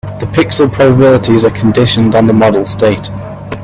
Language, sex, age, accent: English, male, 19-29, England English